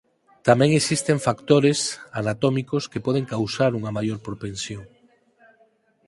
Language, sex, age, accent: Galician, male, 40-49, Normativo (estándar)